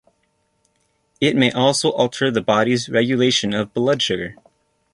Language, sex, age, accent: English, male, 30-39, United States English